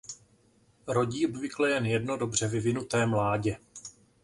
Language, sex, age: Czech, male, 40-49